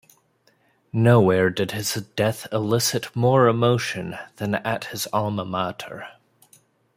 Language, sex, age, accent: English, male, 30-39, United States English